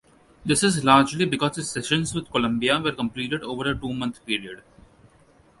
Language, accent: English, India and South Asia (India, Pakistan, Sri Lanka)